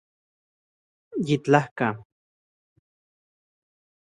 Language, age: Central Puebla Nahuatl, 30-39